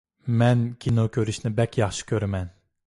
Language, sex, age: Uyghur, male, 19-29